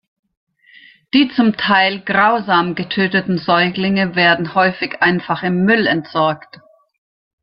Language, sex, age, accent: German, female, 60-69, Deutschland Deutsch